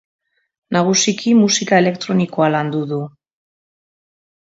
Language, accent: Basque, Mendebalekoa (Araba, Bizkaia, Gipuzkoako mendebaleko herri batzuk)